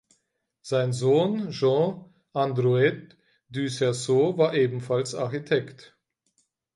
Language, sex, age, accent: German, male, 30-39, Deutschland Deutsch